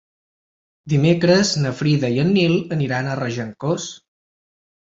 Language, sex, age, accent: Catalan, male, 19-29, central; septentrional